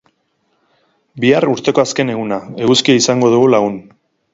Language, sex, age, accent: Basque, male, 30-39, Erdialdekoa edo Nafarra (Gipuzkoa, Nafarroa)